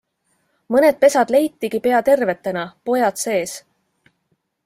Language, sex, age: Estonian, female, 40-49